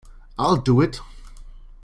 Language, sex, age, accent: English, male, 30-39, England English